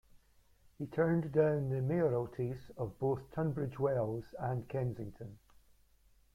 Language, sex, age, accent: English, male, 40-49, Scottish English